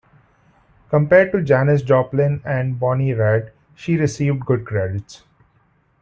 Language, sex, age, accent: English, male, 30-39, India and South Asia (India, Pakistan, Sri Lanka)